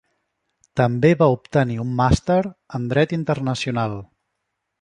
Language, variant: Catalan, Central